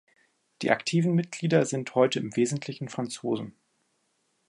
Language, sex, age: German, male, 19-29